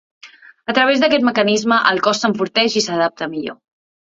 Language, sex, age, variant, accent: Catalan, female, 19-29, Central, Barceloní